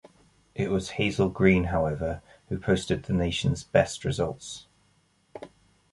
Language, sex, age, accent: English, male, 40-49, England English